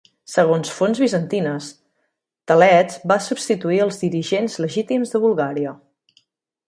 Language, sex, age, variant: Catalan, female, 40-49, Nord-Occidental